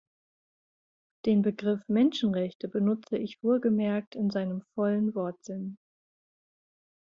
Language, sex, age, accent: German, female, 50-59, Deutschland Deutsch